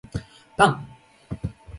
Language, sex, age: Japanese, male, under 19